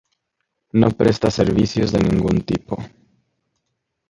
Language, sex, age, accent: Spanish, male, under 19, México